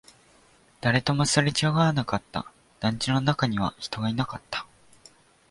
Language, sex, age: Japanese, male, 19-29